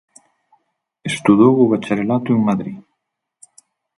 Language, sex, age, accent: Galician, male, 30-39, Normativo (estándar)